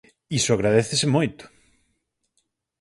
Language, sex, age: Galician, male, 30-39